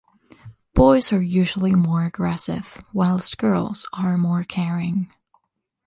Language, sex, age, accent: English, female, 19-29, United States English